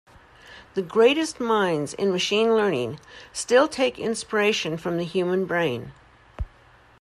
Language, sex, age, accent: English, female, 60-69, United States English